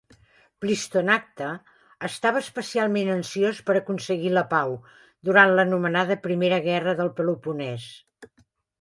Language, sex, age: Catalan, female, 60-69